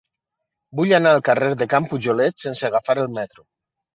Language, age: Catalan, 50-59